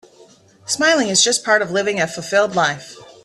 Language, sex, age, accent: English, female, 40-49, United States English